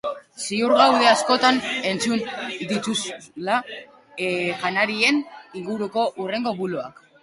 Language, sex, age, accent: Basque, male, under 19, Mendebalekoa (Araba, Bizkaia, Gipuzkoako mendebaleko herri batzuk)